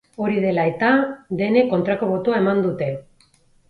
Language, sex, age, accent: Basque, female, 40-49, Erdialdekoa edo Nafarra (Gipuzkoa, Nafarroa)